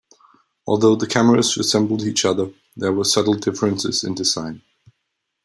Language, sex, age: English, male, 19-29